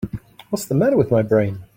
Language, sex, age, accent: English, male, 40-49, Australian English